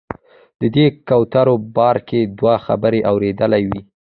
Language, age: Pashto, under 19